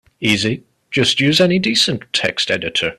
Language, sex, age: English, male, 19-29